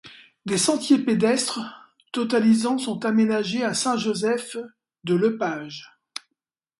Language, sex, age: French, male, 60-69